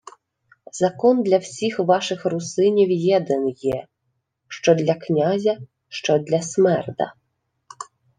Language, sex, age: Ukrainian, female, 30-39